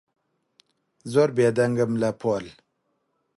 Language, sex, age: Central Kurdish, male, 30-39